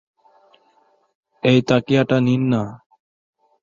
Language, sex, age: Bengali, male, 19-29